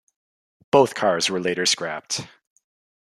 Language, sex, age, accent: English, male, 19-29, Canadian English